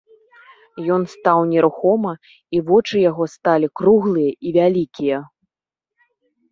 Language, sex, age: Belarusian, female, 30-39